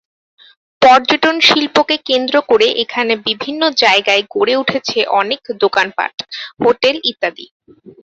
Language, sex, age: Bengali, female, 19-29